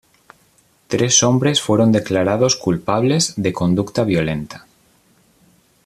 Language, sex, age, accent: Spanish, male, 19-29, España: Centro-Sur peninsular (Madrid, Toledo, Castilla-La Mancha)